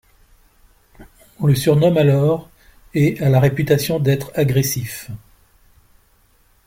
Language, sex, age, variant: French, male, 60-69, Français de métropole